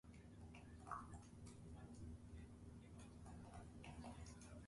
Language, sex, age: English, male, 19-29